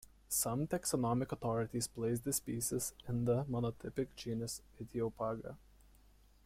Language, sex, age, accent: English, male, under 19, United States English